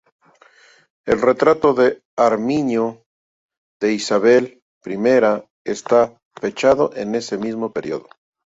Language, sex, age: Spanish, male, 50-59